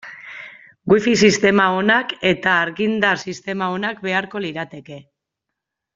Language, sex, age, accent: Basque, female, 30-39, Erdialdekoa edo Nafarra (Gipuzkoa, Nafarroa)